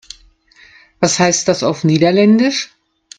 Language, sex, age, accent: German, female, 50-59, Deutschland Deutsch